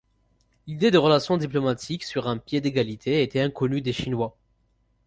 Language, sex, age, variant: French, male, 19-29, Français du nord de l'Afrique